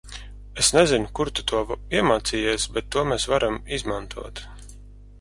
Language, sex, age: Latvian, male, 30-39